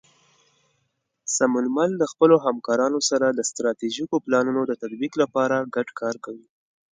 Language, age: Pashto, 19-29